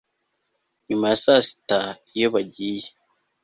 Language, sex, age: Kinyarwanda, male, under 19